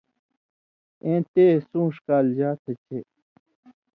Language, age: Indus Kohistani, 19-29